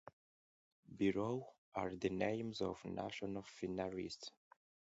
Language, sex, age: English, male, 19-29